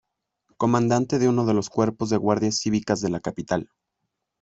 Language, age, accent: Spanish, under 19, México